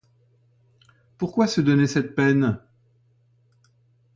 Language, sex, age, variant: French, male, 60-69, Français de métropole